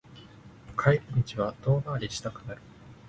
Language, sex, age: Japanese, male, 19-29